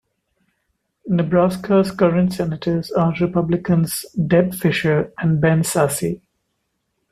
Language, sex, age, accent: English, male, 30-39, India and South Asia (India, Pakistan, Sri Lanka)